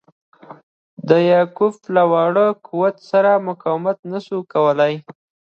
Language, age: Pashto, under 19